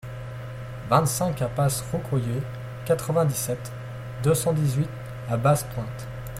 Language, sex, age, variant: French, male, 19-29, Français de métropole